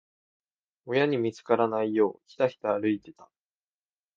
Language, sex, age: Japanese, male, under 19